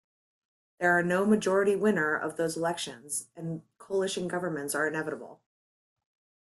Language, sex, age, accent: English, female, 30-39, United States English